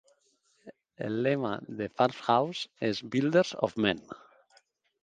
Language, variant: Catalan, Nord-Occidental